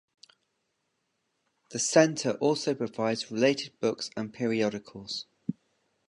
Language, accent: English, England English